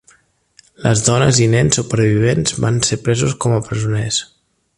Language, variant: Catalan, Central